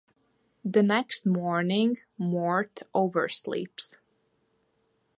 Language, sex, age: English, female, 19-29